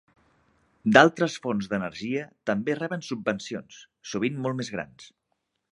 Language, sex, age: Catalan, male, 30-39